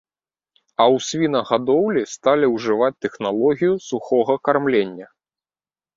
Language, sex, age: Belarusian, male, 30-39